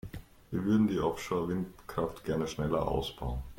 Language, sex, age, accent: German, male, 19-29, Österreichisches Deutsch